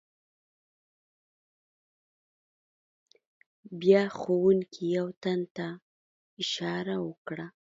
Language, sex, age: Pashto, female, 30-39